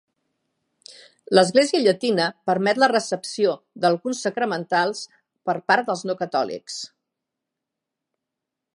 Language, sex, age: Catalan, female, 50-59